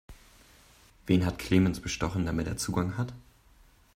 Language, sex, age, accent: German, male, 19-29, Deutschland Deutsch